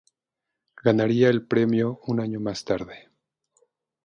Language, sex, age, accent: Spanish, male, 40-49, México